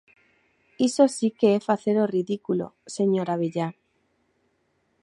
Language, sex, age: Galician, female, 19-29